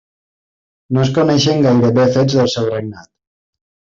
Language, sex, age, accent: Catalan, male, 30-39, valencià